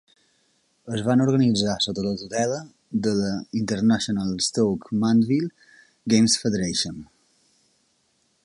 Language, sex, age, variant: Catalan, male, 19-29, Balear